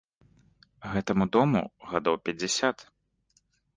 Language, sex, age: Belarusian, male, 19-29